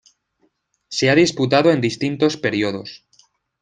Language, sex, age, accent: Spanish, male, 19-29, España: Centro-Sur peninsular (Madrid, Toledo, Castilla-La Mancha)